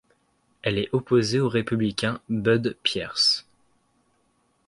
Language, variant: French, Français de métropole